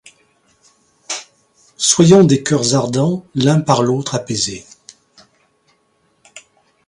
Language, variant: French, Français de métropole